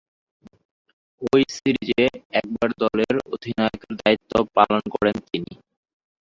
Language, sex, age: Bengali, male, 19-29